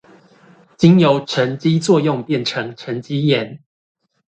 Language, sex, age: Chinese, male, 30-39